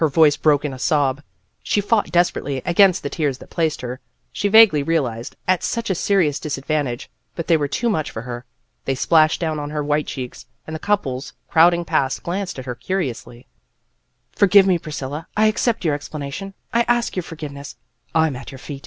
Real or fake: real